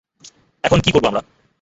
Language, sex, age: Bengali, male, 19-29